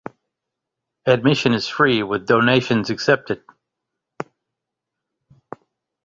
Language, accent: English, United States English